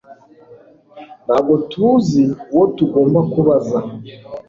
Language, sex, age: Kinyarwanda, male, 19-29